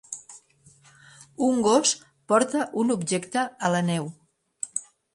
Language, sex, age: Catalan, female, 60-69